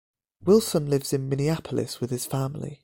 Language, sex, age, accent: English, male, 19-29, England English